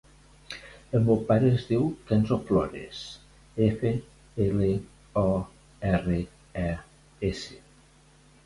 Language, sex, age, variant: Catalan, male, 60-69, Nord-Occidental